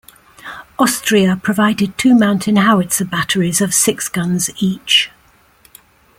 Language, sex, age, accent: English, female, 70-79, England English